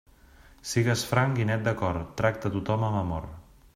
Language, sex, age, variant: Catalan, male, 30-39, Central